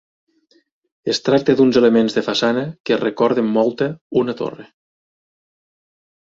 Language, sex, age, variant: Catalan, male, 40-49, Nord-Occidental